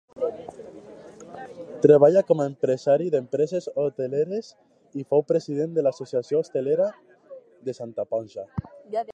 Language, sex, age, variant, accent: Catalan, female, under 19, Alacantí, valencià